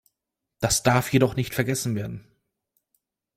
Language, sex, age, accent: German, male, 30-39, Deutschland Deutsch